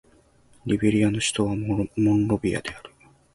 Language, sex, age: Japanese, male, 19-29